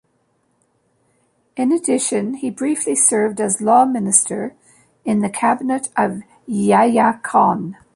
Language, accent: English, Canadian English